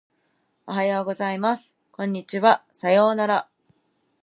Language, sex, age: Japanese, female, 19-29